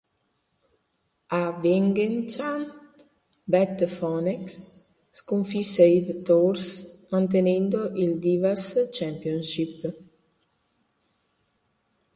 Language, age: Italian, 40-49